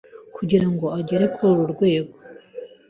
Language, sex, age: Kinyarwanda, female, 19-29